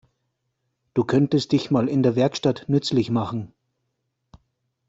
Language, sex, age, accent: German, male, 40-49, Deutschland Deutsch